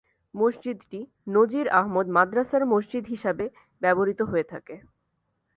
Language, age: Bengali, 19-29